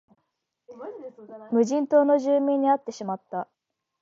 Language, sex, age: Japanese, female, 19-29